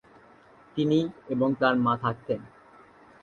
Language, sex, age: Bengali, male, under 19